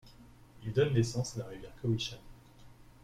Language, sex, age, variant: French, male, 19-29, Français de métropole